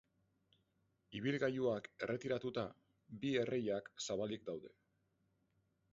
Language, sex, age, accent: Basque, male, 40-49, Mendebalekoa (Araba, Bizkaia, Gipuzkoako mendebaleko herri batzuk)